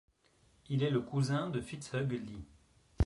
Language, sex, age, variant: French, male, 30-39, Français de métropole